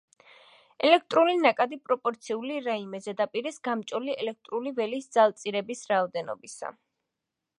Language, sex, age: Georgian, female, 19-29